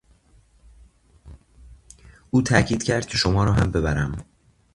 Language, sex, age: Persian, male, under 19